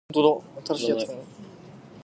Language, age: English, 19-29